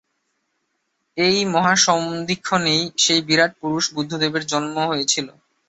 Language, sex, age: Bengali, male, 19-29